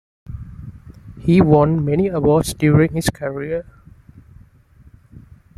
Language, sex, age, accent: English, male, 19-29, India and South Asia (India, Pakistan, Sri Lanka)